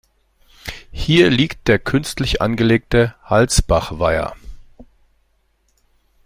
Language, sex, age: German, male, 40-49